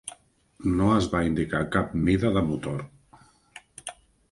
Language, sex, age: Catalan, male, 40-49